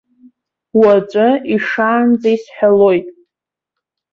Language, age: Abkhazian, under 19